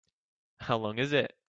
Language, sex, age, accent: English, male, 19-29, England English